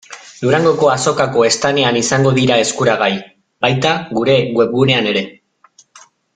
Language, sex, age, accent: Basque, male, 40-49, Mendebalekoa (Araba, Bizkaia, Gipuzkoako mendebaleko herri batzuk)